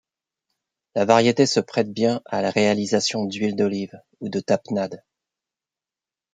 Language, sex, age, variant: French, male, 50-59, Français de métropole